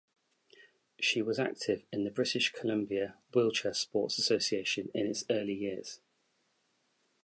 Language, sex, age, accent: English, male, 40-49, England English